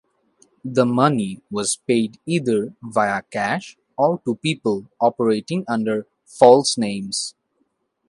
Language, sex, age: English, male, 19-29